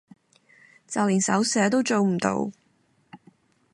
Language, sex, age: Cantonese, female, 19-29